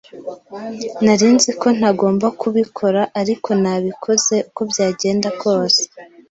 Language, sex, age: Kinyarwanda, female, 19-29